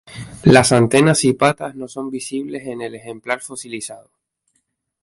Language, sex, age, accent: Spanish, male, 19-29, España: Islas Canarias